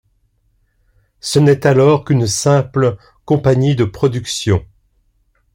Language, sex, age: French, male, 60-69